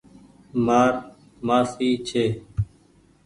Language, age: Goaria, 19-29